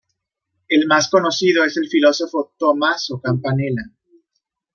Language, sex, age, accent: Spanish, male, 30-39, México